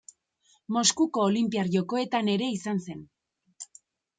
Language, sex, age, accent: Basque, female, 19-29, Erdialdekoa edo Nafarra (Gipuzkoa, Nafarroa)